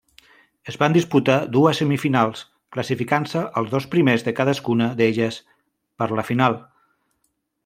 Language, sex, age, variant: Catalan, male, 40-49, Central